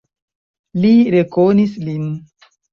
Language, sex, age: Esperanto, male, 19-29